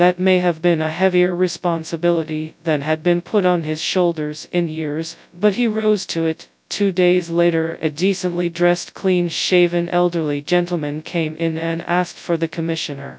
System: TTS, FastPitch